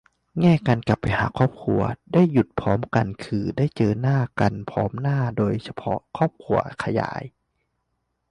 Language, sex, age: Thai, male, 19-29